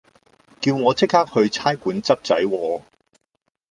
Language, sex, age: Cantonese, male, 50-59